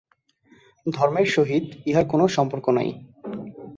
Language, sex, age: Bengali, male, 19-29